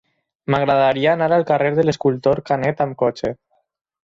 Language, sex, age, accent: Catalan, male, under 19, valencià